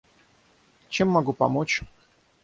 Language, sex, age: Russian, male, 30-39